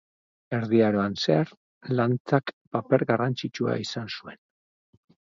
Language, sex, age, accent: Basque, male, 50-59, Mendebalekoa (Araba, Bizkaia, Gipuzkoako mendebaleko herri batzuk)